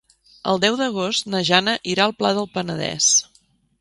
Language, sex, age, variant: Catalan, female, 40-49, Central